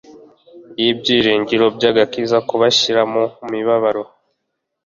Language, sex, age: Kinyarwanda, male, 19-29